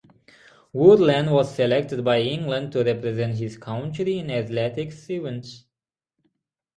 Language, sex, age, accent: English, male, 19-29, United States English; England English